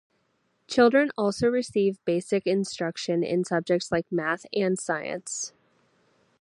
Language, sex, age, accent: English, female, 19-29, United States English